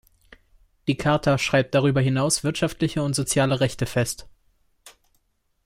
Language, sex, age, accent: German, male, 19-29, Deutschland Deutsch